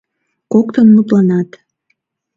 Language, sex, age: Mari, female, under 19